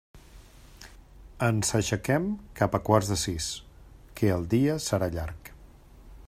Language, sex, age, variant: Catalan, male, 50-59, Central